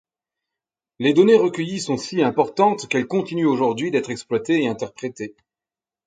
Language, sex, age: French, male, 30-39